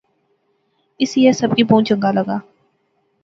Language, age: Pahari-Potwari, 19-29